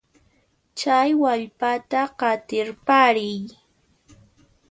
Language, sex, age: Puno Quechua, female, 19-29